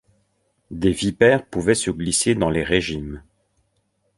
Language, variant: French, Français de métropole